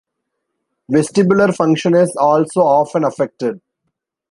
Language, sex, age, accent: English, male, 19-29, India and South Asia (India, Pakistan, Sri Lanka)